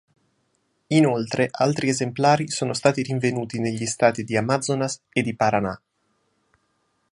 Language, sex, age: Italian, male, 19-29